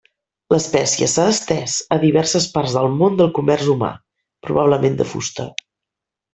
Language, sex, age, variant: Catalan, female, 40-49, Central